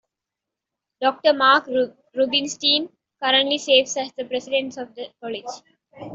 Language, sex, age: English, female, 19-29